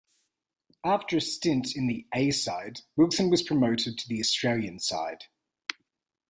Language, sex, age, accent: English, male, 30-39, Australian English